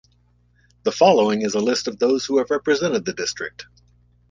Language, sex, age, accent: English, male, 40-49, United States English